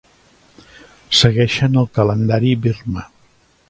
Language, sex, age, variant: Catalan, male, 60-69, Central